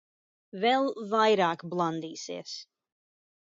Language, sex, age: Latvian, female, 19-29